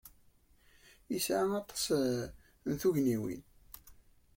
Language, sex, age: Kabyle, male, 19-29